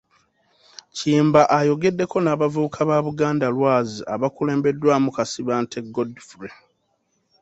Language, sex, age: Ganda, male, 30-39